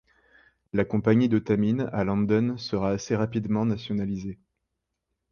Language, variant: French, Français de métropole